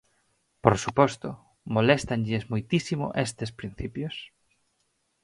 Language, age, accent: Galician, 19-29, Normativo (estándar)